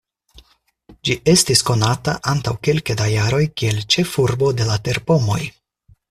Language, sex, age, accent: Esperanto, male, 19-29, Internacia